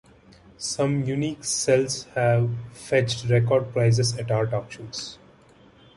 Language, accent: English, India and South Asia (India, Pakistan, Sri Lanka)